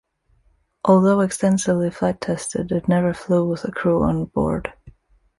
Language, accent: English, United States English